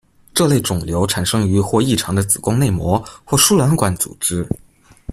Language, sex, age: Chinese, male, under 19